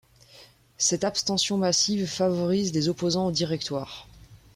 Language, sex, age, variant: French, female, 19-29, Français de métropole